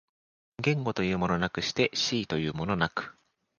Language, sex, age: Japanese, male, 19-29